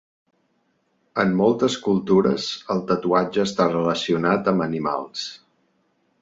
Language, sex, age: Catalan, male, 40-49